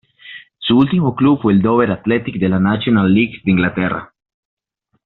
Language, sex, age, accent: Spanish, male, 19-29, Andino-Pacífico: Colombia, Perú, Ecuador, oeste de Bolivia y Venezuela andina